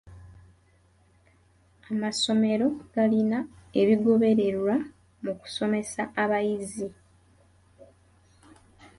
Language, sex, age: Ganda, female, 19-29